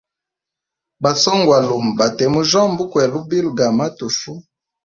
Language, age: Hemba, 19-29